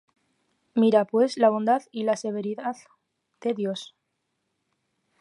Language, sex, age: Spanish, female, under 19